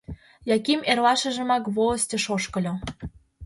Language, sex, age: Mari, female, 19-29